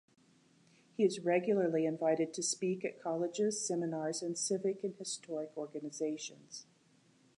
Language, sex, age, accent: English, female, 60-69, United States English